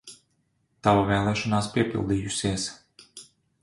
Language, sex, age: Latvian, male, 30-39